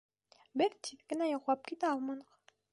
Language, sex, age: Bashkir, female, under 19